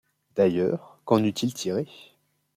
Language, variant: French, Français de métropole